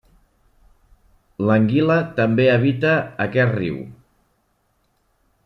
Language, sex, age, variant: Catalan, male, 40-49, Central